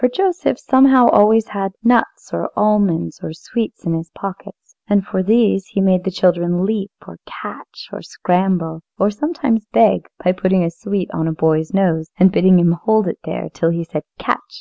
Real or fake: real